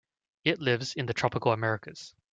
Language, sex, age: English, male, 19-29